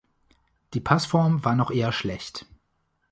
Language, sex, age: German, male, 19-29